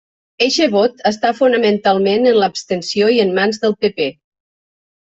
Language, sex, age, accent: Catalan, female, 50-59, valencià